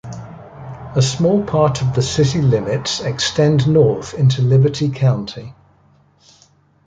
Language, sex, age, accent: English, male, 70-79, England English